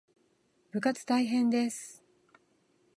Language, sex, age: Japanese, female, 50-59